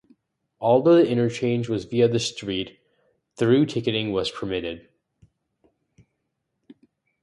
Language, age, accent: English, under 19, United States English